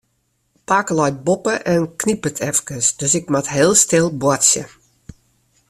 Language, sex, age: Western Frisian, female, 60-69